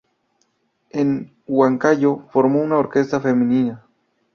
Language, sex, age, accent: Spanish, male, 19-29, México